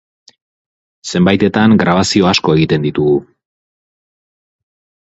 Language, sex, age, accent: Basque, male, 30-39, Erdialdekoa edo Nafarra (Gipuzkoa, Nafarroa)